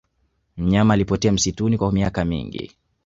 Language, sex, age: Swahili, male, 19-29